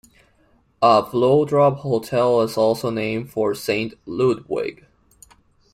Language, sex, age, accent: English, male, 19-29, United States English